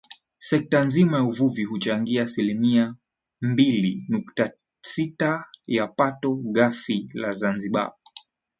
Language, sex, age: Swahili, male, 19-29